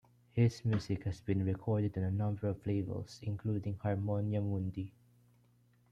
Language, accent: English, Filipino